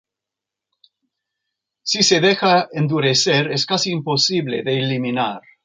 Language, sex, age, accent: Spanish, male, 50-59, América central